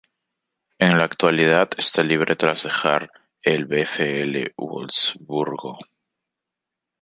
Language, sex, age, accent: Spanish, male, 19-29, Andino-Pacífico: Colombia, Perú, Ecuador, oeste de Bolivia y Venezuela andina